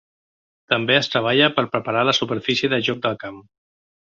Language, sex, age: Catalan, male, 50-59